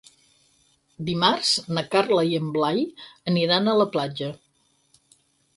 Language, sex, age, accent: Catalan, female, 60-69, Empordanès